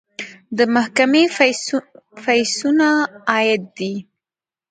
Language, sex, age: Pashto, female, under 19